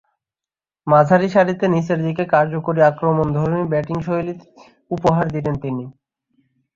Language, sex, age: Bengali, male, 19-29